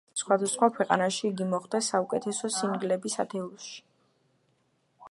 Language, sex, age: Georgian, female, under 19